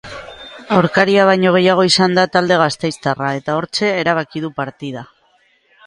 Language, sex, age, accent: Basque, female, 40-49, Mendebalekoa (Araba, Bizkaia, Gipuzkoako mendebaleko herri batzuk)